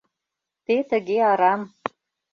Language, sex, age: Mari, female, 50-59